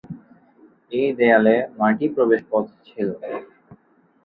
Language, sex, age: Bengali, male, 19-29